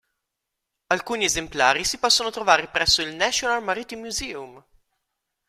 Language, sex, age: Italian, male, 30-39